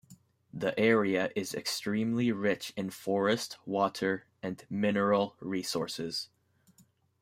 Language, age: English, 19-29